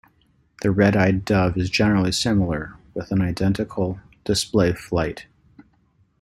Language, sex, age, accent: English, male, 40-49, Canadian English